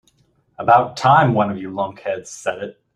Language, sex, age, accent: English, male, 19-29, United States English